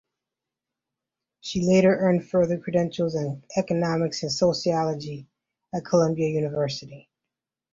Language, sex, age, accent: English, female, 30-39, United States English